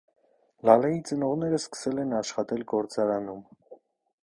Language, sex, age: Armenian, male, 19-29